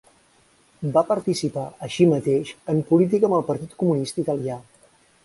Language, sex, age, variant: Catalan, male, 50-59, Central